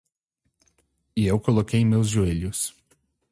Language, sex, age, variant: Portuguese, male, 30-39, Portuguese (Brasil)